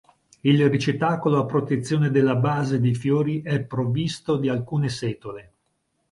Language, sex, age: Italian, male, 50-59